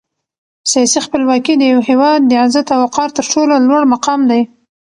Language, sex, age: Pashto, female, 30-39